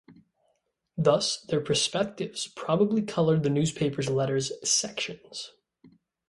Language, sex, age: English, male, 19-29